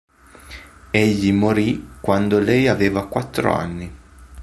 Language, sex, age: Italian, male, 30-39